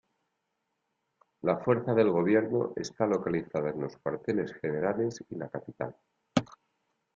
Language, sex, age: Spanish, male, 60-69